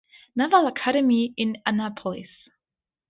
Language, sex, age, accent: English, female, 19-29, England English